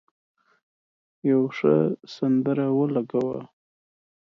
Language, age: Pashto, 19-29